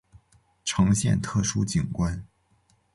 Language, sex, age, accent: Chinese, male, under 19, 出生地：黑龙江省